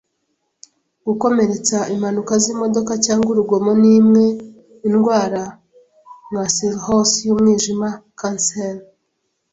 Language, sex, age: Kinyarwanda, female, 19-29